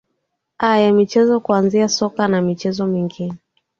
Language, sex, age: Swahili, female, 19-29